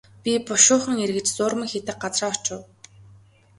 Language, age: Mongolian, 19-29